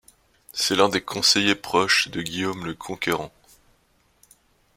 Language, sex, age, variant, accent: French, male, 19-29, Français d'Europe, Français de Suisse